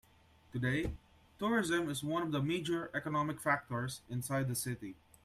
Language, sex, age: English, male, 19-29